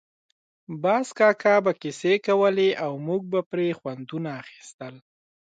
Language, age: Pashto, 19-29